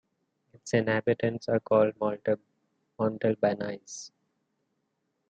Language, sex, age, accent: English, male, 19-29, India and South Asia (India, Pakistan, Sri Lanka)